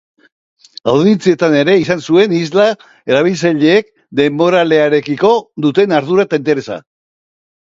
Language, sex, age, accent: Basque, male, 50-59, Erdialdekoa edo Nafarra (Gipuzkoa, Nafarroa)